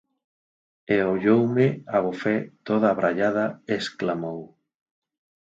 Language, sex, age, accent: Galician, male, 40-49, Central (gheada); Normativo (estándar)